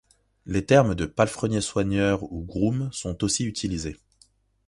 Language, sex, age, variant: French, male, 19-29, Français de métropole